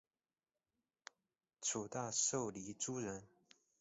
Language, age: Chinese, 19-29